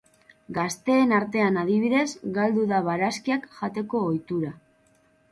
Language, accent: Basque, Mendebalekoa (Araba, Bizkaia, Gipuzkoako mendebaleko herri batzuk)